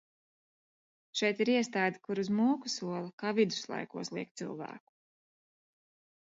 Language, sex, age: Latvian, female, 40-49